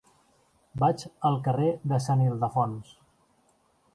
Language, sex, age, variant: Catalan, male, 40-49, Central